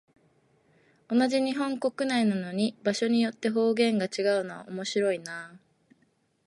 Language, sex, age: Japanese, female, 19-29